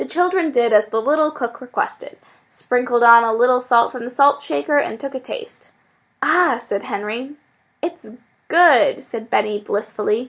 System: none